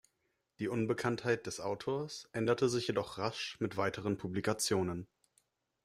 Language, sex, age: German, male, 19-29